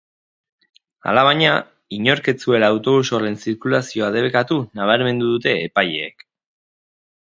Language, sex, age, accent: Basque, male, 30-39, Erdialdekoa edo Nafarra (Gipuzkoa, Nafarroa)